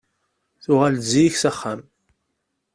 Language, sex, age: Kabyle, male, 30-39